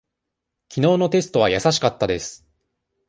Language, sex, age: Japanese, male, 19-29